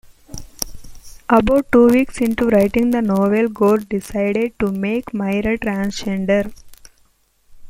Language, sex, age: English, female, under 19